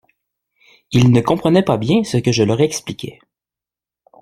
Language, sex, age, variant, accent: French, male, 30-39, Français d'Amérique du Nord, Français du Canada